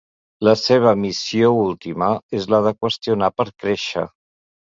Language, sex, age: Catalan, male, 50-59